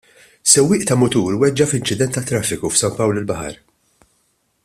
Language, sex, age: Maltese, male, 40-49